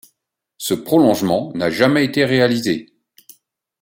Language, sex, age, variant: French, male, 40-49, Français de métropole